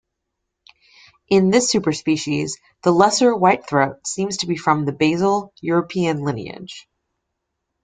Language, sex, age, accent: English, female, 19-29, United States English